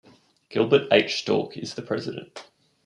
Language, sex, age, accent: English, male, 19-29, Australian English